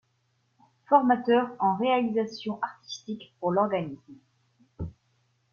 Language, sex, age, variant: French, female, 19-29, Français de métropole